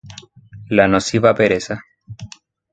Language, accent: Spanish, Chileno: Chile, Cuyo